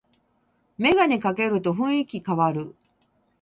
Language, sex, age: Japanese, female, 60-69